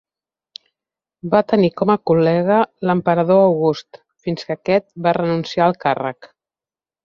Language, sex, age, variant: Catalan, female, 50-59, Central